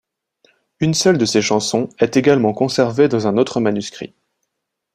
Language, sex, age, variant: French, male, 19-29, Français de métropole